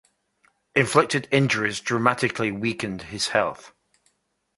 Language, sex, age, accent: English, male, 50-59, England English